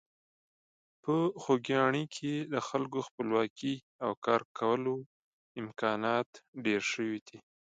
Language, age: Pashto, 19-29